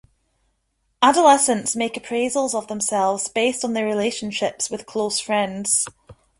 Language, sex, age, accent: English, female, 19-29, Scottish English